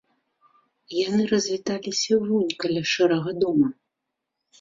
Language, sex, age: Belarusian, female, 40-49